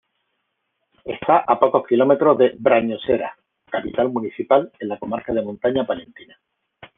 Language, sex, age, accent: Spanish, male, 50-59, España: Sur peninsular (Andalucia, Extremadura, Murcia)